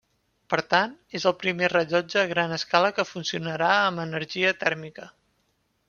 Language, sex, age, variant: Catalan, male, 19-29, Central